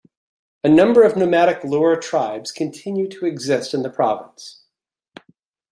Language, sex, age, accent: English, male, 40-49, United States English